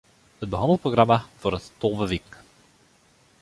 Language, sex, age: Western Frisian, male, 19-29